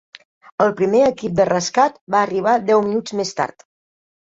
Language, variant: Catalan, Central